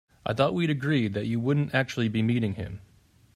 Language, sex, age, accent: English, male, 30-39, United States English